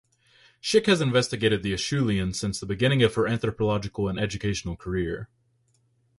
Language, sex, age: English, male, 19-29